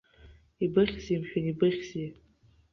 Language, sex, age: Abkhazian, female, 19-29